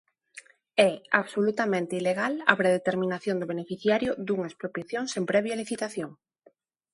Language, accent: Galician, Neofalante